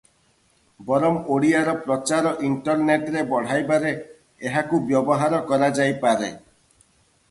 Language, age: Odia, 30-39